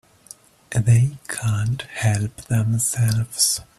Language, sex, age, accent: English, male, 30-39, England English